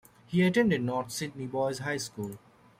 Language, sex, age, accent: English, male, 19-29, United States English